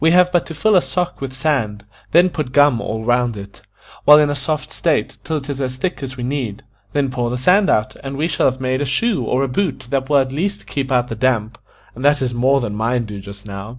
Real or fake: real